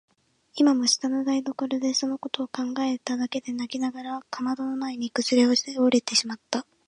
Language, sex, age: Japanese, female, 19-29